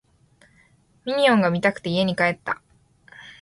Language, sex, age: Japanese, female, 19-29